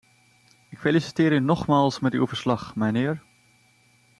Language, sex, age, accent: Dutch, male, 19-29, Nederlands Nederlands